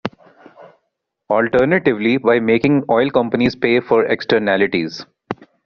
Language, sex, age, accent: English, male, 30-39, India and South Asia (India, Pakistan, Sri Lanka)